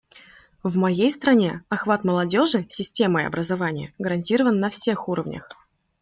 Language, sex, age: Russian, female, 19-29